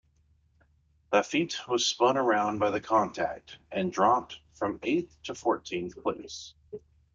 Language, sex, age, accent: English, male, 19-29, United States English